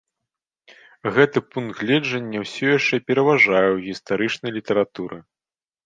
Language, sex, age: Belarusian, male, 40-49